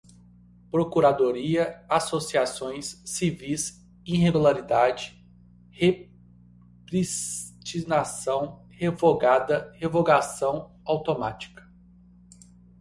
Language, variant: Portuguese, Portuguese (Brasil)